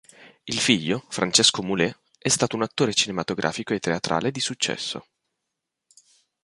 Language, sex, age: Italian, male, 19-29